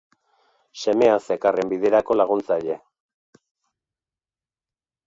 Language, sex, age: Basque, male, 60-69